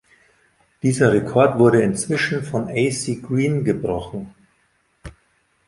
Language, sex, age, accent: German, male, 50-59, Deutschland Deutsch